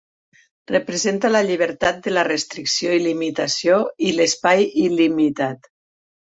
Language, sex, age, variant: Catalan, female, 60-69, Central